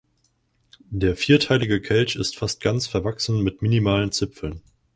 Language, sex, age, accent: German, male, 19-29, Deutschland Deutsch